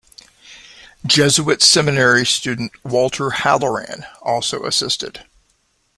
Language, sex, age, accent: English, male, 40-49, United States English